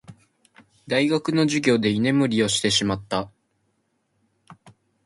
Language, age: Japanese, under 19